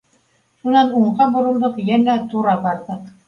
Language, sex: Bashkir, female